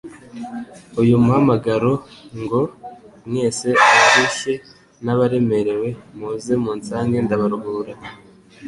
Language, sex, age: Kinyarwanda, male, 30-39